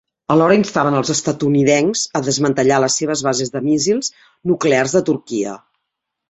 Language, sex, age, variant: Catalan, female, 50-59, Central